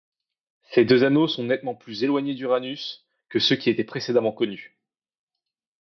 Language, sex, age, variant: French, male, 19-29, Français de métropole